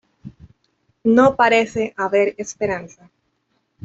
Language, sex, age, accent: Spanish, female, 19-29, Caribe: Cuba, Venezuela, Puerto Rico, República Dominicana, Panamá, Colombia caribeña, México caribeño, Costa del golfo de México